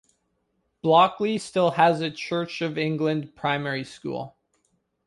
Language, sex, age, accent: English, male, 19-29, Canadian English